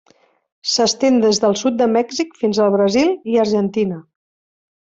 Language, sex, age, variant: Catalan, female, 50-59, Central